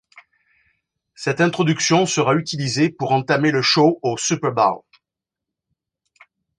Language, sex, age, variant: French, male, 40-49, Français de métropole